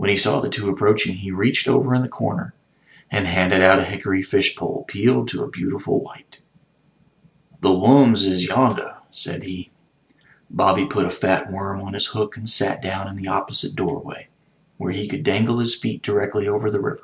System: none